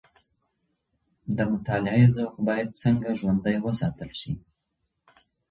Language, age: Pashto, 30-39